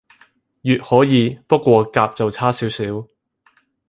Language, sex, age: Cantonese, male, 30-39